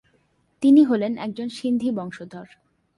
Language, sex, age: Bengali, female, 19-29